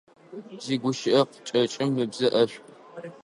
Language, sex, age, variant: Adyghe, male, under 19, Адыгабзэ (Кирил, пстэумэ зэдыряе)